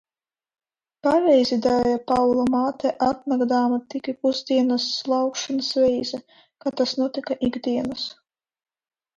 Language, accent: Latvian, Krievu